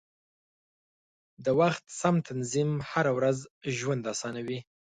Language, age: Pashto, 19-29